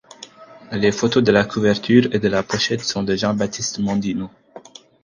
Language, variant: French, Français d'Afrique subsaharienne et des îles africaines